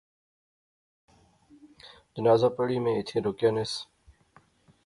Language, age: Pahari-Potwari, 40-49